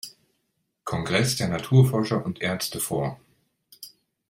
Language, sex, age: German, male, 50-59